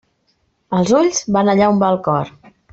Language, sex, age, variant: Catalan, female, 30-39, Central